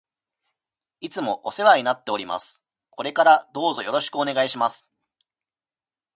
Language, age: Japanese, 19-29